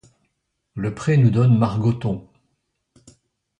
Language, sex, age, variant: French, male, 60-69, Français de métropole